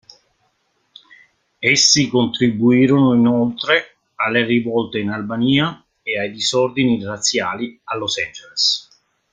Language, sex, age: Italian, male, 50-59